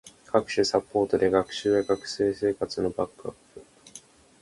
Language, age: Japanese, under 19